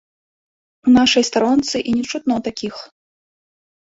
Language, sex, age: Belarusian, female, 19-29